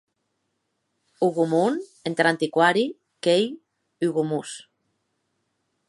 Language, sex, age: Occitan, female, 50-59